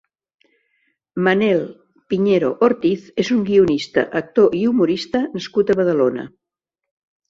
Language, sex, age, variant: Catalan, female, 70-79, Central